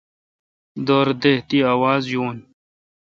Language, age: Kalkoti, 19-29